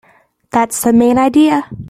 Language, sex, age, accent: English, female, under 19, United States English